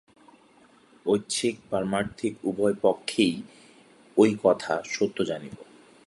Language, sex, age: Bengali, male, 30-39